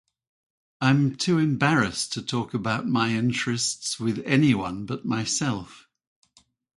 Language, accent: English, England English